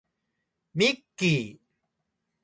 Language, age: Japanese, 70-79